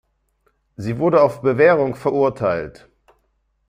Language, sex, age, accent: German, male, 50-59, Deutschland Deutsch